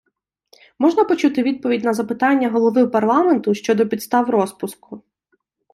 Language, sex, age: Ukrainian, female, 19-29